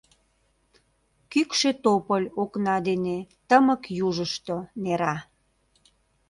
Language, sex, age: Mari, female, 40-49